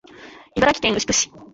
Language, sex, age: Japanese, female, under 19